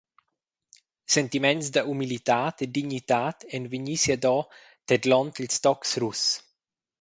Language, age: Romansh, 30-39